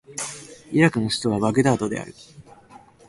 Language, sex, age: Japanese, male, 19-29